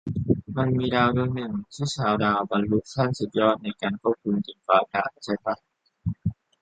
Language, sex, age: Thai, male, under 19